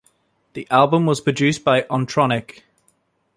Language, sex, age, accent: English, male, 19-29, England English